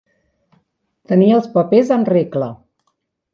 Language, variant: Catalan, Central